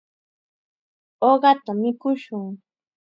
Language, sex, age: Chiquián Ancash Quechua, female, 19-29